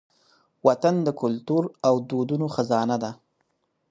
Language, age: Pashto, 19-29